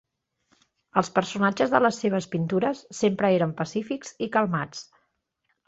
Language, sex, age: Catalan, female, 40-49